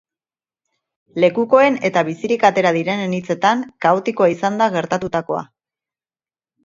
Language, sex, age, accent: Basque, female, 40-49, Erdialdekoa edo Nafarra (Gipuzkoa, Nafarroa)